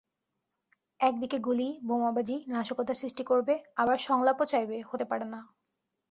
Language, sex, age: Bengali, female, 19-29